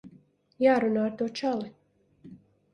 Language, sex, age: Latvian, female, 30-39